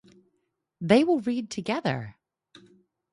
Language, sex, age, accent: English, male, 40-49, United States English